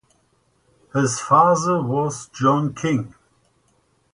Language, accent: English, United States English